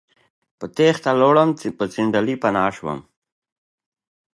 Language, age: Pashto, 30-39